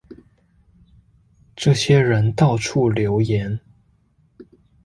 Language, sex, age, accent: Chinese, male, 19-29, 出生地：臺北市